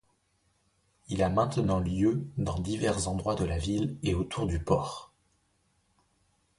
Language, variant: French, Français de métropole